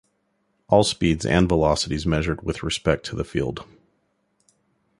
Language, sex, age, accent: English, male, 40-49, United States English